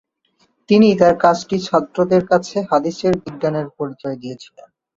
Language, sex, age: Bengali, male, 19-29